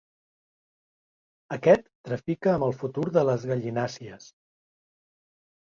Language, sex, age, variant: Catalan, male, 40-49, Central